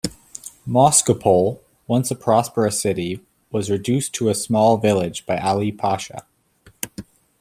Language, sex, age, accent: English, male, 19-29, United States English